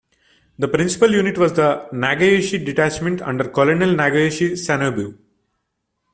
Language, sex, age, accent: English, male, 19-29, India and South Asia (India, Pakistan, Sri Lanka)